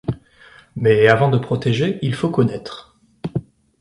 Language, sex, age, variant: French, male, 30-39, Français de métropole